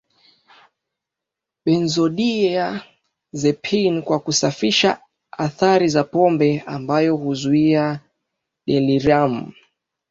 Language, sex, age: Swahili, male, 19-29